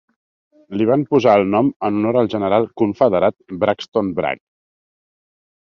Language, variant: Catalan, Central